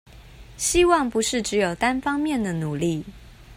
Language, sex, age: Chinese, female, 30-39